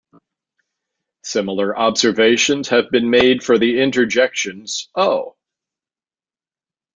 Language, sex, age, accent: English, male, 50-59, United States English